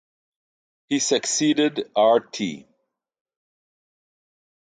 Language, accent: English, United States English